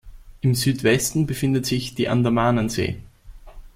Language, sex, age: German, male, under 19